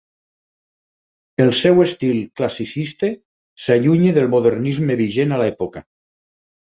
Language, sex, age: Catalan, male, 50-59